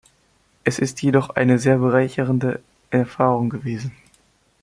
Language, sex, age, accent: German, male, under 19, Deutschland Deutsch